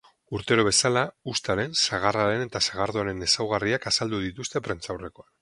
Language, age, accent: Basque, 40-49, Mendebalekoa (Araba, Bizkaia, Gipuzkoako mendebaleko herri batzuk)